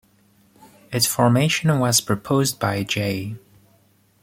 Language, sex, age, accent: English, male, 30-39, United States English